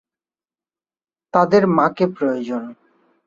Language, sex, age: Bengali, male, 19-29